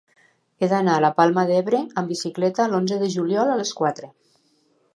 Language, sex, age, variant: Catalan, female, 50-59, Nord-Occidental